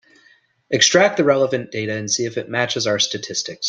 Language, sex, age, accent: English, male, 40-49, United States English